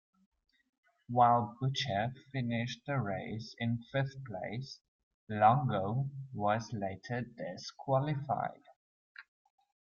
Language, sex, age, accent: English, male, 19-29, Southern African (South Africa, Zimbabwe, Namibia)